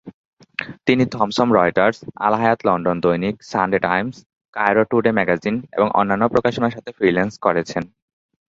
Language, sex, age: Bengali, male, 19-29